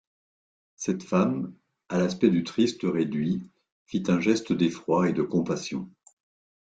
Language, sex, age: French, male, 60-69